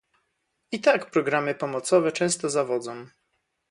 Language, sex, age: Polish, male, 30-39